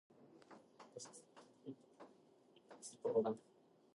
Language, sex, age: English, female, under 19